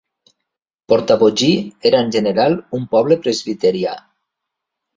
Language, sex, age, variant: Catalan, male, 40-49, Septentrional